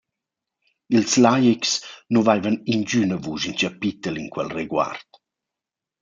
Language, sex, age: Romansh, male, 40-49